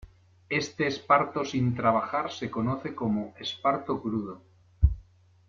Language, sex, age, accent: Spanish, male, 40-49, España: Sur peninsular (Andalucia, Extremadura, Murcia)